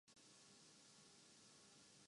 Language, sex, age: Urdu, male, 19-29